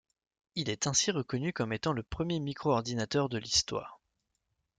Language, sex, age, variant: French, male, 19-29, Français de métropole